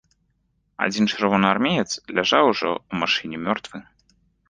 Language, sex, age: Belarusian, male, 19-29